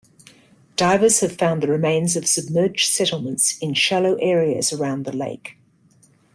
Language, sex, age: English, female, 50-59